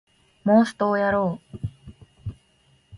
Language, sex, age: Japanese, female, 19-29